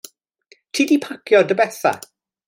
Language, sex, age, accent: Welsh, male, 40-49, Y Deyrnas Unedig Cymraeg